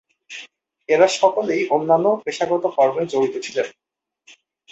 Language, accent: Bengali, Bangladeshi